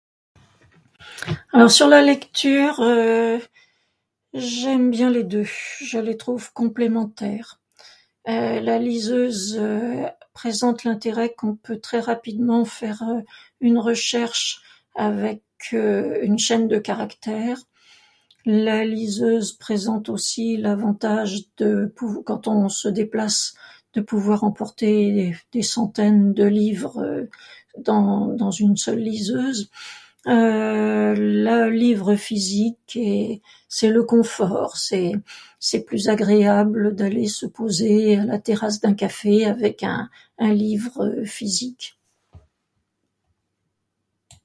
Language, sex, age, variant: French, female, 70-79, Français de métropole